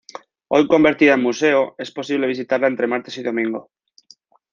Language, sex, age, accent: Spanish, male, 19-29, España: Norte peninsular (Asturias, Castilla y León, Cantabria, País Vasco, Navarra, Aragón, La Rioja, Guadalajara, Cuenca)